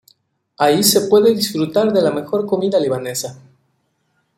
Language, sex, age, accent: Spanish, male, 19-29, México